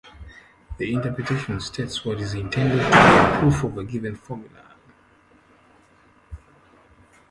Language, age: English, 50-59